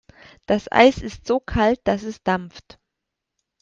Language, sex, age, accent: German, female, 30-39, Deutschland Deutsch